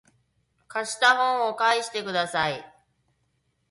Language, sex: Japanese, female